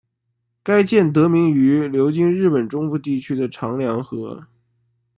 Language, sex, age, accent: Chinese, male, 19-29, 出生地：江苏省